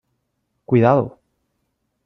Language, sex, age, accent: Spanish, male, 30-39, Chileno: Chile, Cuyo